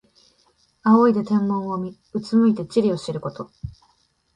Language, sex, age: Japanese, female, 19-29